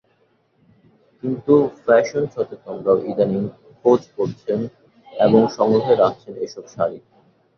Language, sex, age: Bengali, male, 19-29